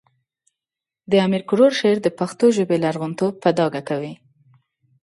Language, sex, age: Pashto, female, 30-39